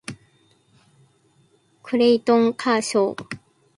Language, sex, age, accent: Japanese, female, 19-29, 標準語